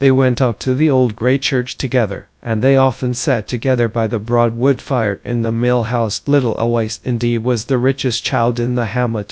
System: TTS, GradTTS